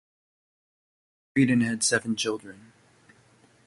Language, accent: English, United States English